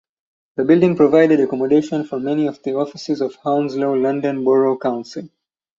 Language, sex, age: English, male, 19-29